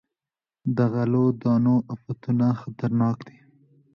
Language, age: Pashto, 19-29